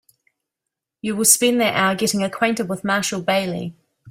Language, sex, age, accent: English, female, 30-39, New Zealand English